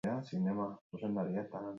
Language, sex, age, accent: Basque, female, 40-49, Mendebalekoa (Araba, Bizkaia, Gipuzkoako mendebaleko herri batzuk)